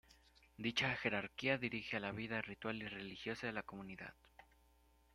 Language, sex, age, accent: Spanish, male, under 19, México